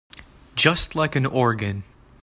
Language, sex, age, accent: English, male, 19-29, Canadian English